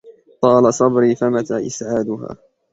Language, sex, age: Arabic, male, 19-29